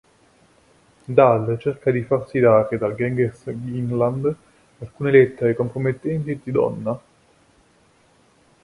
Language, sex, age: Italian, male, 19-29